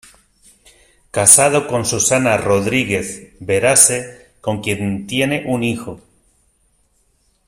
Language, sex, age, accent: Spanish, male, 50-59, España: Sur peninsular (Andalucia, Extremadura, Murcia)